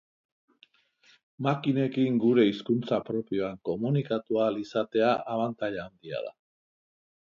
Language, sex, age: Basque, male, 60-69